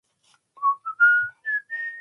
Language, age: English, 19-29